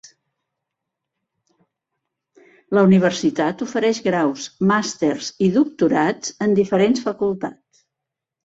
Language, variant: Catalan, Central